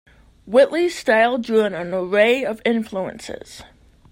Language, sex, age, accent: English, female, 30-39, United States English